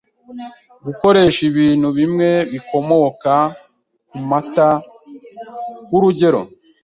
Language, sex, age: Kinyarwanda, male, 19-29